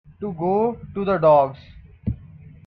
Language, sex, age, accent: English, male, under 19, India and South Asia (India, Pakistan, Sri Lanka)